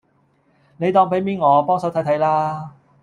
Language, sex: Cantonese, male